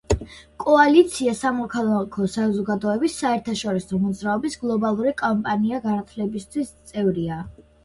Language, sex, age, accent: Georgian, female, under 19, მშვიდი